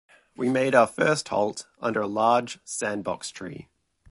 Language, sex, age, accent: English, male, 30-39, Australian English